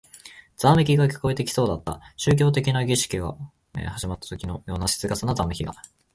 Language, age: Japanese, 19-29